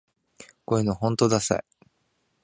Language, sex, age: Japanese, male, 19-29